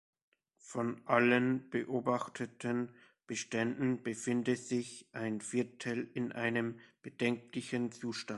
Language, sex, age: German, male, 19-29